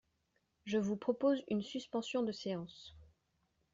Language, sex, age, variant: French, female, 19-29, Français de métropole